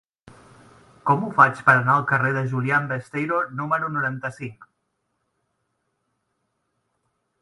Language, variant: Catalan, Central